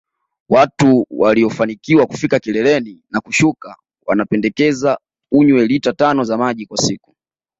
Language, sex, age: Swahili, male, 19-29